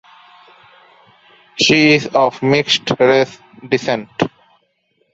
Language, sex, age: English, male, 19-29